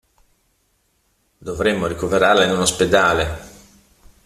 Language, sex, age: Italian, male, 50-59